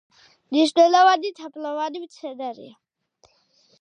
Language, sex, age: Georgian, female, 19-29